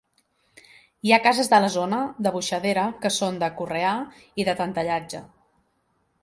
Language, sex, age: Catalan, female, 30-39